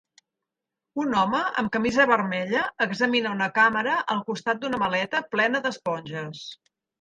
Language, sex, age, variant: Catalan, female, 50-59, Central